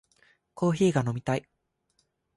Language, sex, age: Japanese, male, under 19